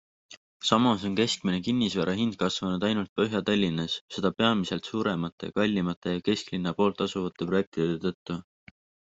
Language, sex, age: Estonian, male, 19-29